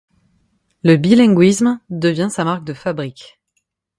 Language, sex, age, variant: French, female, 30-39, Français de métropole